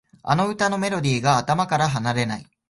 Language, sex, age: Japanese, male, 19-29